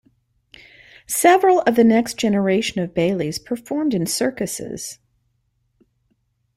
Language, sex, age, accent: English, female, 50-59, United States English